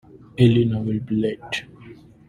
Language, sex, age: English, male, 30-39